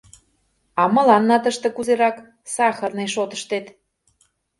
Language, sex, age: Mari, female, 30-39